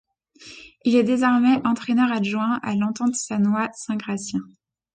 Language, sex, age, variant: French, female, 30-39, Français de métropole